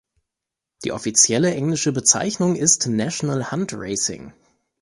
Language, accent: German, Deutschland Deutsch